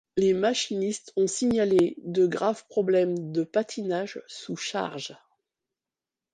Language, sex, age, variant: French, female, 50-59, Français de métropole